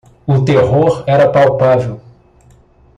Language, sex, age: Portuguese, male, 40-49